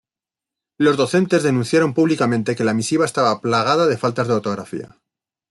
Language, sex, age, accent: Spanish, male, 40-49, España: Centro-Sur peninsular (Madrid, Toledo, Castilla-La Mancha)